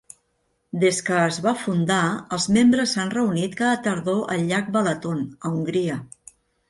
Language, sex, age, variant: Catalan, female, 50-59, Central